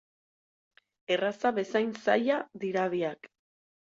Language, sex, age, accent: Basque, female, 30-39, Erdialdekoa edo Nafarra (Gipuzkoa, Nafarroa)